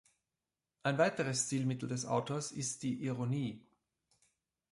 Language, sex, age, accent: German, male, 40-49, Österreichisches Deutsch